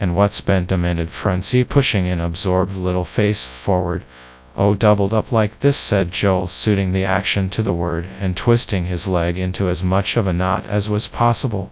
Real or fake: fake